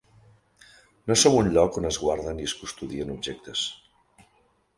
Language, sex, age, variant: Catalan, male, 40-49, Central